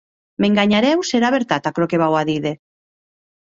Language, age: Occitan, 50-59